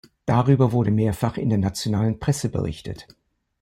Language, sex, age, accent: German, male, 70-79, Deutschland Deutsch